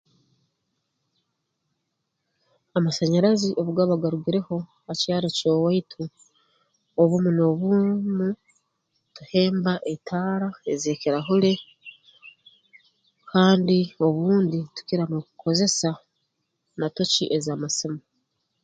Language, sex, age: Tooro, female, 40-49